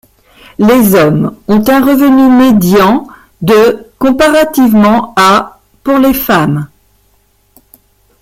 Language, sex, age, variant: French, female, 50-59, Français de métropole